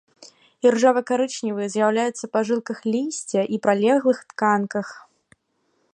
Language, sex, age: Belarusian, female, 19-29